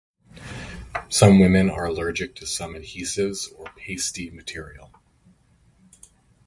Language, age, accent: English, 30-39, United States English